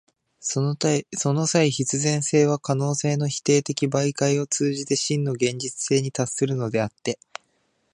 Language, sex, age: Japanese, male, 19-29